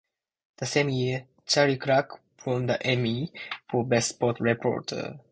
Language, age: English, 19-29